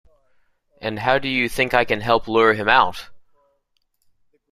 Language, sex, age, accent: English, male, 19-29, United States English